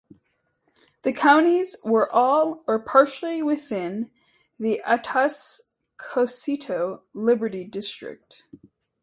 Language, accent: English, United States English